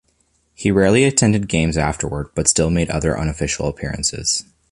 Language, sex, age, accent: English, male, 19-29, Canadian English